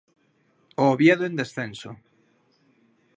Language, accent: Galician, Normativo (estándar)